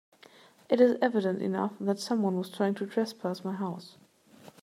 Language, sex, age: English, female, 30-39